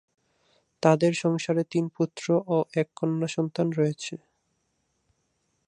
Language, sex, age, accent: Bengali, male, 19-29, প্রমিত বাংলা